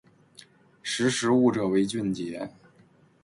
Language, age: Chinese, 30-39